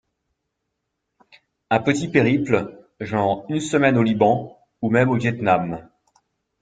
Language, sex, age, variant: French, male, 40-49, Français de métropole